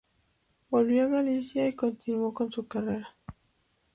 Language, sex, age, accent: Spanish, female, 19-29, México